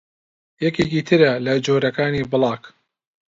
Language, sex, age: Central Kurdish, male, 19-29